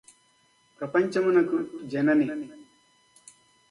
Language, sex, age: Telugu, male, 60-69